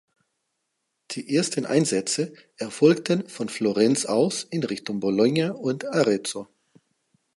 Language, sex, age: German, male, 50-59